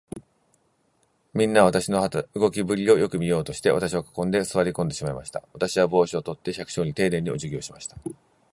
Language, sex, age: Japanese, male, 40-49